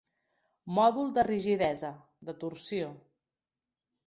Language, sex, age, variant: Catalan, female, 40-49, Central